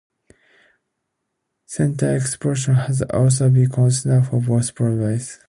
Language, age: English, 19-29